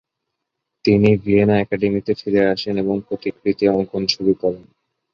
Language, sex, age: Bengali, male, 19-29